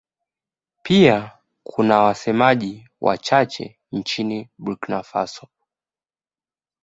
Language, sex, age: Swahili, male, 19-29